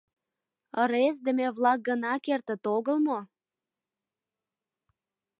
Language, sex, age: Mari, female, 19-29